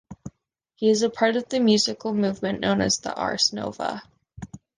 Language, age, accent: English, 19-29, United States English